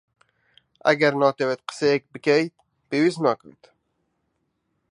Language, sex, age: Central Kurdish, male, 19-29